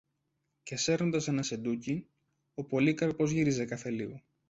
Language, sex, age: Greek, male, 19-29